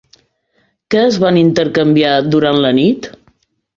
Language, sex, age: Catalan, female, 40-49